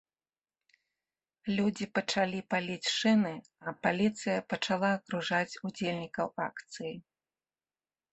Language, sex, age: Belarusian, female, 40-49